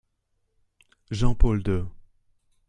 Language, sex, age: French, male, 30-39